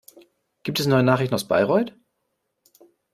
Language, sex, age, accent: German, male, 30-39, Deutschland Deutsch